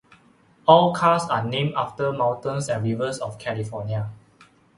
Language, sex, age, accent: English, male, 19-29, Malaysian English